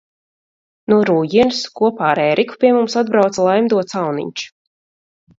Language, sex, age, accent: Latvian, female, 30-39, Vidus dialekts